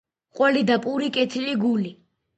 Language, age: Georgian, under 19